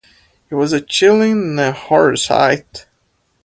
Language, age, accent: English, under 19, United States English